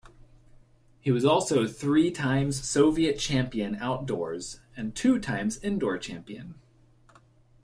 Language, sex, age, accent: English, male, 30-39, United States English